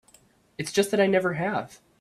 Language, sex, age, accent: English, female, under 19, United States English